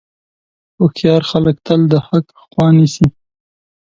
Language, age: Pashto, 19-29